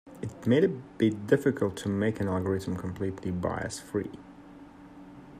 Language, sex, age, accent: English, male, 19-29, United States English